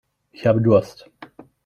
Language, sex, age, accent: German, male, 19-29, Deutschland Deutsch